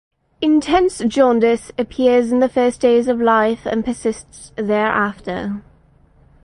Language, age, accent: English, 30-39, United States English; England English